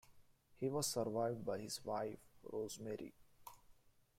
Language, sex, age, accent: English, male, 30-39, India and South Asia (India, Pakistan, Sri Lanka)